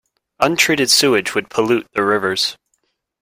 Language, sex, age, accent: English, male, 19-29, United States English